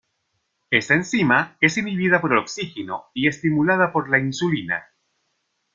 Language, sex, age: Spanish, male, 50-59